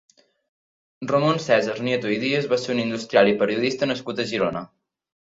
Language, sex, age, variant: Catalan, male, under 19, Central